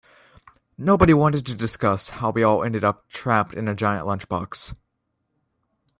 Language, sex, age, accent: English, male, under 19, United States English